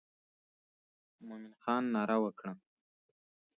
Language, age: Pashto, 30-39